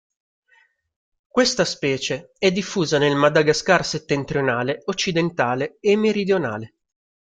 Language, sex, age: Italian, male, 30-39